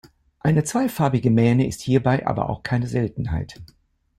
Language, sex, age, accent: German, male, 70-79, Deutschland Deutsch